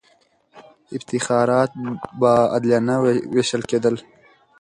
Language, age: Pashto, under 19